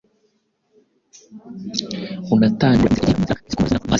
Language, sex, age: Kinyarwanda, male, 19-29